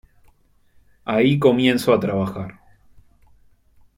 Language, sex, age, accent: Spanish, male, 19-29, Rioplatense: Argentina, Uruguay, este de Bolivia, Paraguay